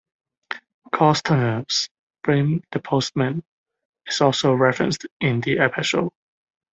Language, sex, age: English, male, 19-29